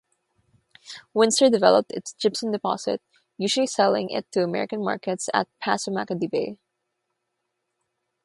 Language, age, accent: English, 19-29, United States English; Filipino